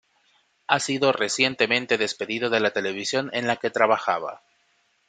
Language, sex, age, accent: Spanish, male, 19-29, América central